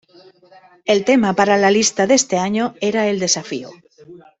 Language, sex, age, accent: Spanish, female, 50-59, España: Centro-Sur peninsular (Madrid, Toledo, Castilla-La Mancha)